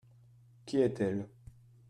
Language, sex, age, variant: French, male, 40-49, Français de métropole